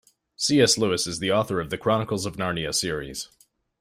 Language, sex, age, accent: English, male, 19-29, Canadian English